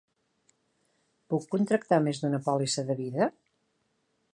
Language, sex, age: Catalan, female, 50-59